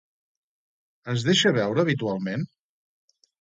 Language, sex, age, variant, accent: Catalan, male, 50-59, Central, central